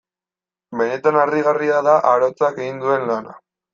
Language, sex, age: Basque, male, 19-29